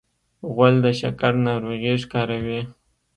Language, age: Pashto, 19-29